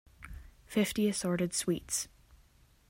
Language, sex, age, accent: English, female, under 19, United States English